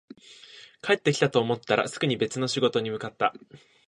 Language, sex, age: Japanese, male, 19-29